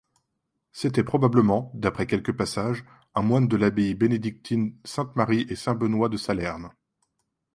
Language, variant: French, Français de métropole